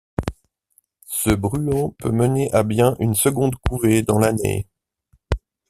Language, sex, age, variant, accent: French, male, 40-49, Français d'Europe, Français de Suisse